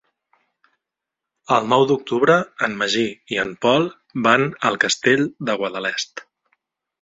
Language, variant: Catalan, Central